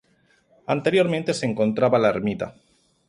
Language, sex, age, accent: Spanish, male, 40-49, España: Sur peninsular (Andalucia, Extremadura, Murcia)